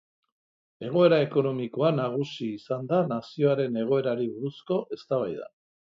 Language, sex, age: Basque, male, 60-69